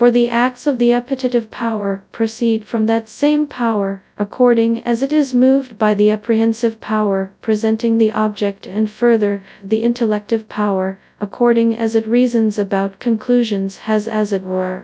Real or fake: fake